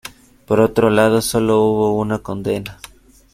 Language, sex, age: Spanish, male, 30-39